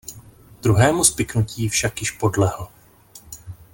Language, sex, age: Czech, male, 30-39